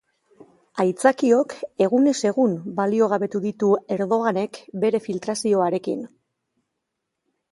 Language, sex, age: Basque, female, 50-59